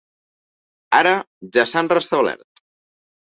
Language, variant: Catalan, Central